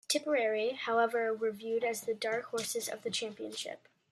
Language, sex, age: English, female, 19-29